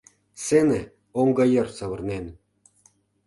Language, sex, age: Mari, male, 50-59